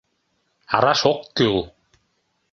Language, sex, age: Mari, male, 50-59